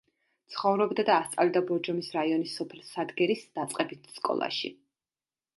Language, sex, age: Georgian, female, 30-39